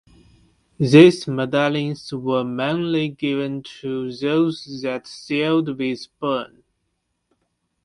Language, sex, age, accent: English, male, 19-29, United States English